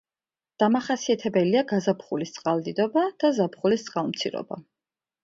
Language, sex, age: Georgian, female, 30-39